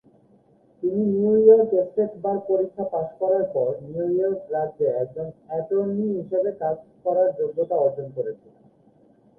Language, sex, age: Bengali, male, 19-29